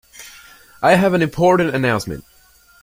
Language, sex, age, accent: English, male, under 19, United States English